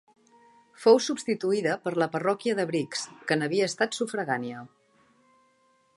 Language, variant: Catalan, Central